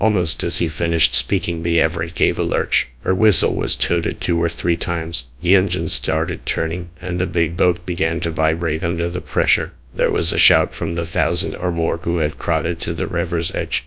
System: TTS, GradTTS